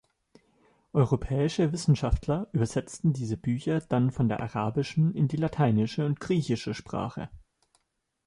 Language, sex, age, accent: German, male, 19-29, Deutschland Deutsch